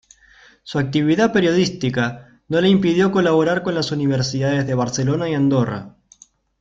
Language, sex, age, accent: Spanish, male, 19-29, Rioplatense: Argentina, Uruguay, este de Bolivia, Paraguay